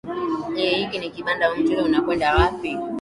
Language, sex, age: Swahili, female, 19-29